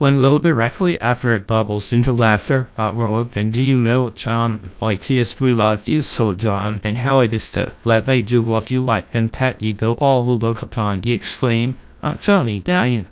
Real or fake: fake